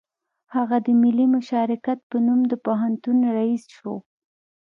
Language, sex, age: Pashto, female, 19-29